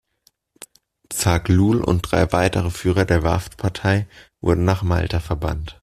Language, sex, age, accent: German, male, 19-29, Deutschland Deutsch